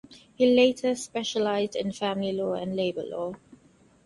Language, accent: English, Singaporean English